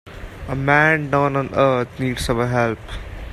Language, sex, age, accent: English, male, 19-29, India and South Asia (India, Pakistan, Sri Lanka)